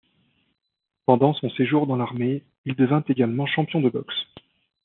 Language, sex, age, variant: French, male, 30-39, Français de métropole